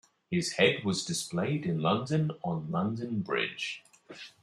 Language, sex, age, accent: English, male, 30-39, Australian English